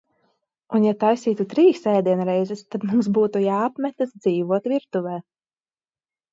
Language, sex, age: Latvian, female, 30-39